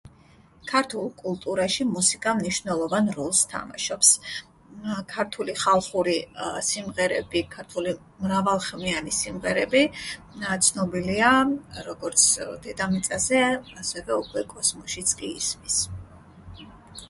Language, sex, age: Georgian, female, 40-49